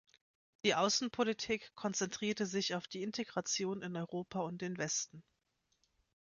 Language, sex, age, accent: German, female, 19-29, Deutschland Deutsch